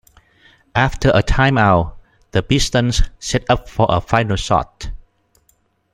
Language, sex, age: English, male, 50-59